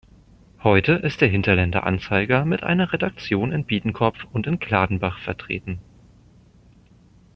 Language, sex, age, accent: German, male, 30-39, Deutschland Deutsch